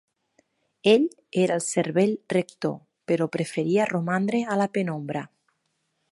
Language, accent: Catalan, Lleidatà